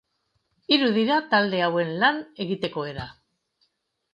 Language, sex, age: Basque, female, 50-59